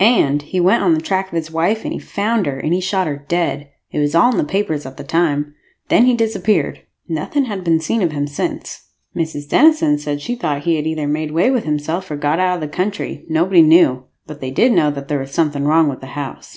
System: none